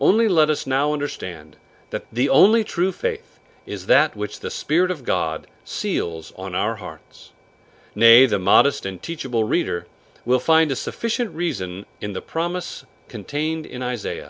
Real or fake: real